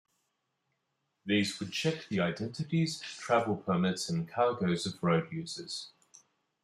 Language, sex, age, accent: English, male, 30-39, Australian English